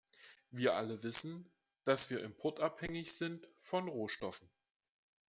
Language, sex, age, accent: German, male, 40-49, Deutschland Deutsch